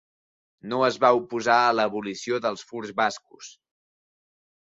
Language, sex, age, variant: Catalan, male, 19-29, Central